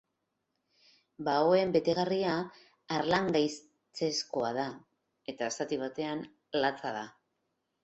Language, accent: Basque, Mendebalekoa (Araba, Bizkaia, Gipuzkoako mendebaleko herri batzuk)